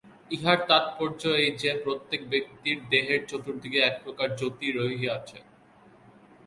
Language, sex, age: Bengali, male, under 19